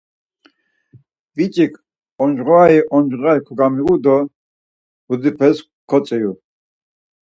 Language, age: Laz, 60-69